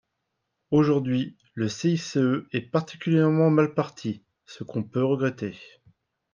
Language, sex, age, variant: French, male, 30-39, Français de métropole